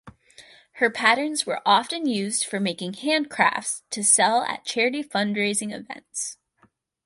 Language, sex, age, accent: English, female, under 19, United States English